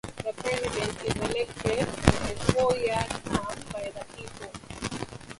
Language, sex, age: English, female, 19-29